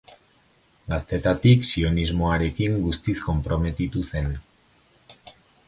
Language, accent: Basque, Erdialdekoa edo Nafarra (Gipuzkoa, Nafarroa)